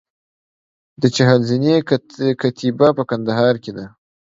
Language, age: Pashto, under 19